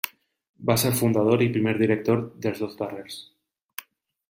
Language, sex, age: Catalan, male, 30-39